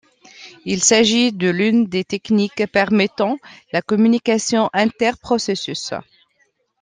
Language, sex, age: French, female, 40-49